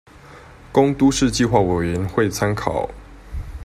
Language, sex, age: Chinese, male, 30-39